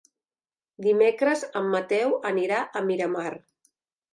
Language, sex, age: Catalan, female, 50-59